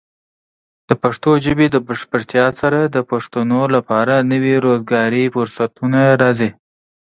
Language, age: Pashto, 19-29